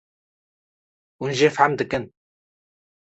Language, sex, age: Kurdish, male, 19-29